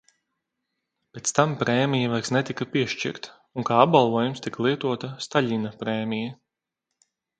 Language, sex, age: Latvian, male, 19-29